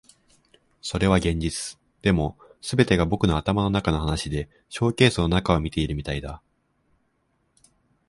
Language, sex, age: Japanese, male, 19-29